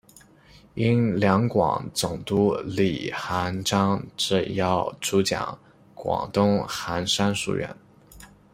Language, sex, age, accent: Chinese, male, under 19, 出生地：浙江省